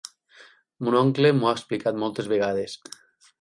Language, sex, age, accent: Catalan, male, 30-39, valencià; valencià meridional